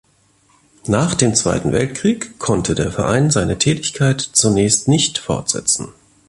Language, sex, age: German, male, 40-49